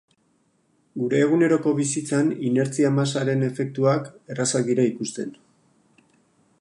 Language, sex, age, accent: Basque, male, 40-49, Erdialdekoa edo Nafarra (Gipuzkoa, Nafarroa)